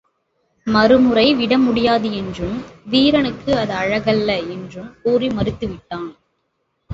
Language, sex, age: Tamil, female, 19-29